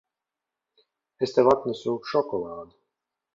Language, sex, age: Latvian, male, 30-39